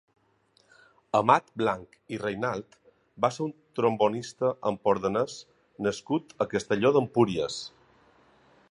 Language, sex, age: Catalan, male, 50-59